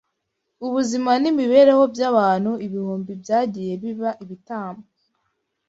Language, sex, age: Kinyarwanda, female, 19-29